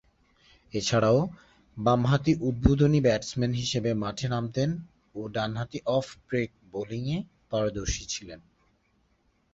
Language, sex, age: Bengali, male, 19-29